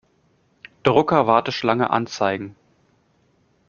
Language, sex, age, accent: German, male, 30-39, Deutschland Deutsch